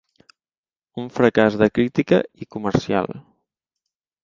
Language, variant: Catalan, Central